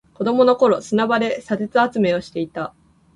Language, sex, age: Japanese, female, 19-29